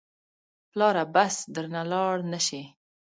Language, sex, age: Pashto, female, 19-29